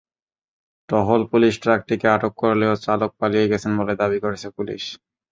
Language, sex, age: Bengali, male, 19-29